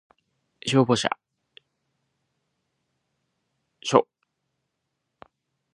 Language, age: Japanese, 19-29